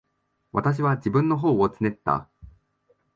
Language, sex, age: Japanese, male, 19-29